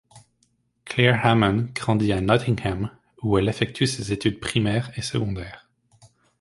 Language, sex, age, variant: French, male, 19-29, Français de métropole